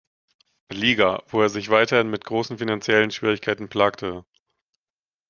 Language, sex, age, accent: German, male, 30-39, Deutschland Deutsch